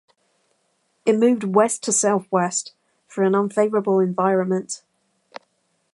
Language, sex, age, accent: English, female, 19-29, England English